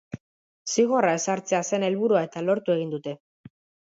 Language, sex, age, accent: Basque, male, under 19, Mendebalekoa (Araba, Bizkaia, Gipuzkoako mendebaleko herri batzuk)